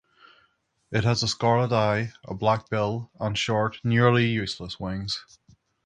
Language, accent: English, Northern Irish